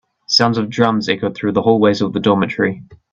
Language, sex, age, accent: English, male, 19-29, New Zealand English